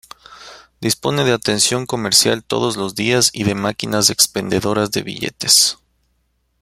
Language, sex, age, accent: Spanish, male, 19-29, Andino-Pacífico: Colombia, Perú, Ecuador, oeste de Bolivia y Venezuela andina